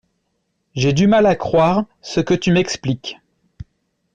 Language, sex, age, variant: French, male, 30-39, Français de métropole